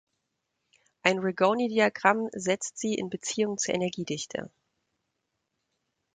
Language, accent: German, Deutschland Deutsch